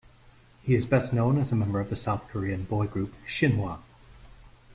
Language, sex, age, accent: English, male, 40-49, United States English